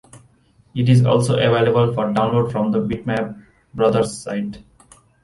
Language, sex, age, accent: English, male, 19-29, India and South Asia (India, Pakistan, Sri Lanka)